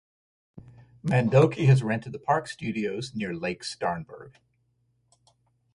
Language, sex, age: English, male, 50-59